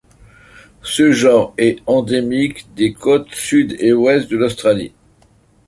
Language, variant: French, Français de métropole